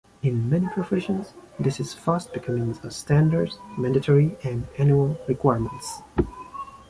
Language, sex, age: English, male, 19-29